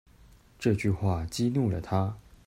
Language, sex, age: Chinese, male, 30-39